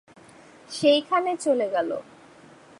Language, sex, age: Bengali, female, 19-29